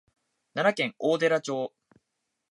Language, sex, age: Japanese, male, 19-29